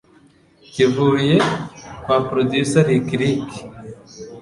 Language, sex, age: Kinyarwanda, male, 19-29